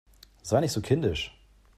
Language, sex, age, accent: German, male, 30-39, Deutschland Deutsch